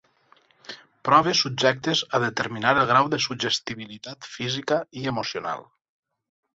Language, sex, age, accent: Catalan, male, 30-39, valencià